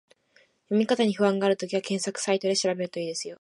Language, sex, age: Japanese, female, 19-29